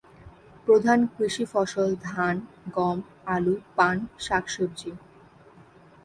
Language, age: Bengali, 19-29